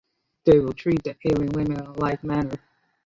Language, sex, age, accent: English, male, 19-29, England English; India and South Asia (India, Pakistan, Sri Lanka)